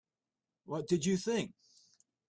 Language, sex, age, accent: English, male, 50-59, United States English